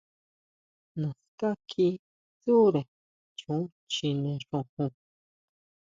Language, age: Huautla Mazatec, 30-39